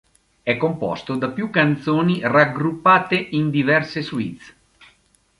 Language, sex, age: Italian, male, 50-59